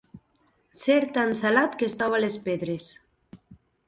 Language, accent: Catalan, valencià